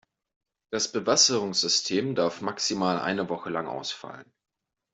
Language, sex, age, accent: German, male, 19-29, Deutschland Deutsch